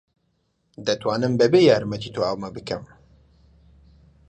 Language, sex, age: Central Kurdish, male, 19-29